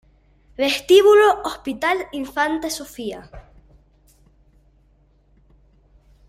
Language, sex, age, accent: Spanish, male, 30-39, Caribe: Cuba, Venezuela, Puerto Rico, República Dominicana, Panamá, Colombia caribeña, México caribeño, Costa del golfo de México